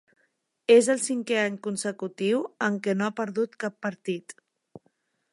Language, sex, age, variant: Catalan, female, 30-39, Central